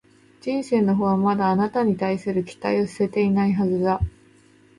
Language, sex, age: Japanese, female, 30-39